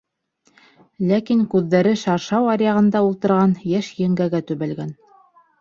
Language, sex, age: Bashkir, female, 30-39